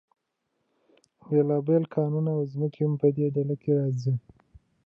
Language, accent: Pashto, کندهاری لهجه